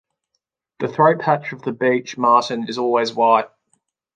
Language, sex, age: English, male, 30-39